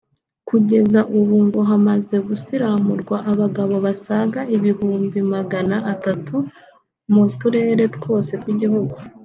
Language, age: Kinyarwanda, 19-29